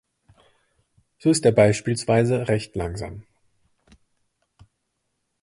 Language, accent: German, Deutschland Deutsch